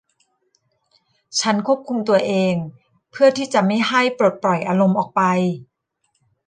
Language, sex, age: Thai, female, 40-49